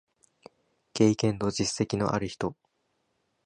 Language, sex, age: Japanese, male, 19-29